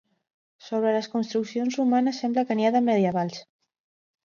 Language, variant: Catalan, Central